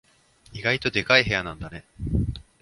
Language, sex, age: Japanese, male, 19-29